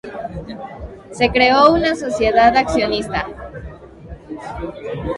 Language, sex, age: Spanish, female, 30-39